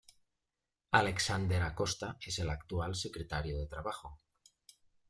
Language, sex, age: Spanish, male, 50-59